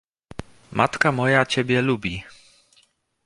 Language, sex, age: Polish, male, 30-39